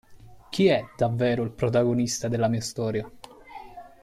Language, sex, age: Italian, male, 19-29